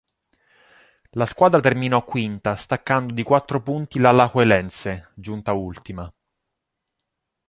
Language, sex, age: Italian, male, 30-39